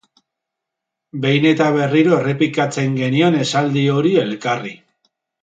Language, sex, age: Basque, male, 40-49